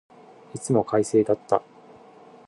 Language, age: Japanese, 30-39